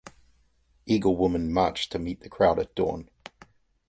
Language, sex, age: English, male, 50-59